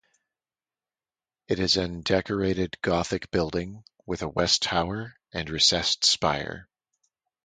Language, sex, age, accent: English, male, 30-39, United States English